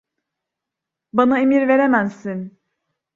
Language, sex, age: Turkish, female, 30-39